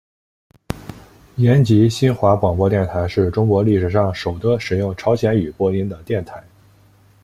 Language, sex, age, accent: Chinese, male, 19-29, 出生地：河南省